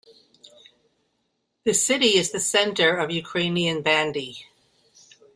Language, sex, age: English, female, 70-79